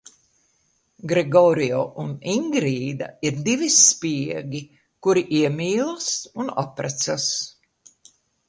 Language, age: Latvian, 80-89